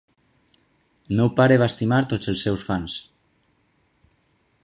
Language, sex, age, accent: Catalan, male, 19-29, valencià